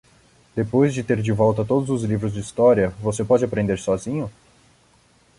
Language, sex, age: Portuguese, male, 19-29